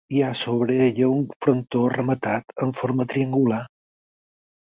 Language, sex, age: Catalan, male, 50-59